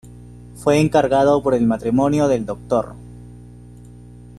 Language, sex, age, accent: Spanish, male, 19-29, Andino-Pacífico: Colombia, Perú, Ecuador, oeste de Bolivia y Venezuela andina